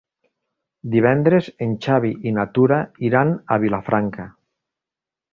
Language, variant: Catalan, Nord-Occidental